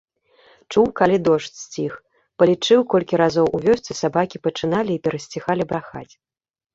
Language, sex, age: Belarusian, female, 30-39